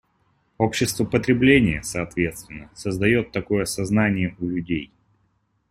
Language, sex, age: Russian, male, 19-29